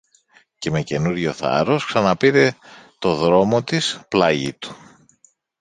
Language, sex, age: Greek, male, 50-59